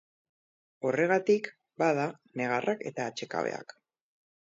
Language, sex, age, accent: Basque, female, 30-39, Mendebalekoa (Araba, Bizkaia, Gipuzkoako mendebaleko herri batzuk)